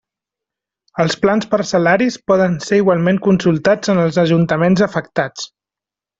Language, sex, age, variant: Catalan, male, 30-39, Central